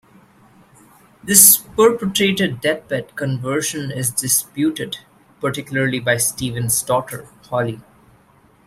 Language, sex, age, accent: English, male, 19-29, India and South Asia (India, Pakistan, Sri Lanka)